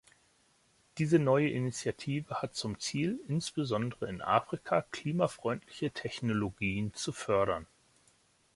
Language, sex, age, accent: German, male, 40-49, Deutschland Deutsch